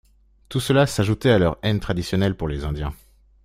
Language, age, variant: French, 19-29, Français de métropole